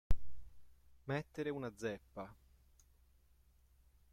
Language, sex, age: Italian, male, 40-49